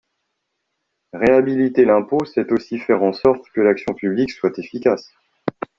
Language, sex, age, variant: French, male, 30-39, Français de métropole